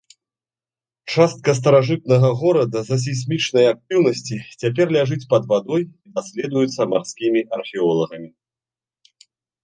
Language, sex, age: Belarusian, male, 30-39